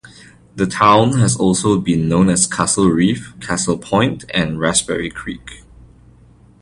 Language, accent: English, Malaysian English